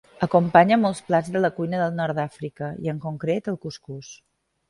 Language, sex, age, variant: Catalan, female, 40-49, Balear